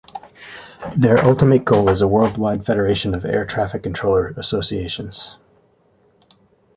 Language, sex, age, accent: English, male, 30-39, United States English